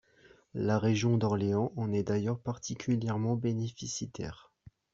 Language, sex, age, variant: French, male, under 19, Français de métropole